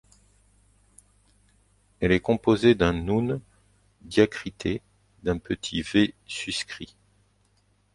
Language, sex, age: French, male, 50-59